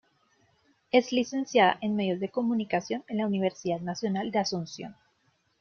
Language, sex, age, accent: Spanish, female, 19-29, Andino-Pacífico: Colombia, Perú, Ecuador, oeste de Bolivia y Venezuela andina